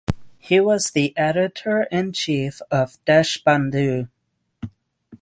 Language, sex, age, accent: English, male, 19-29, United States English; England English